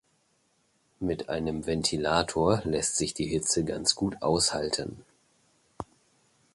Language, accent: German, Deutschland Deutsch